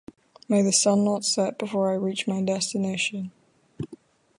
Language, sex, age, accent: English, female, 19-29, Irish English